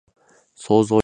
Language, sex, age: Japanese, male, 19-29